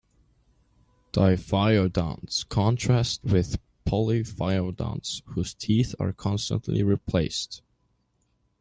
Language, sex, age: English, male, 19-29